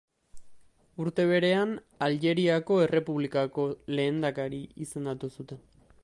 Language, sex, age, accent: Basque, male, 19-29, Mendebalekoa (Araba, Bizkaia, Gipuzkoako mendebaleko herri batzuk)